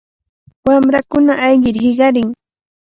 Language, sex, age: Cajatambo North Lima Quechua, female, 30-39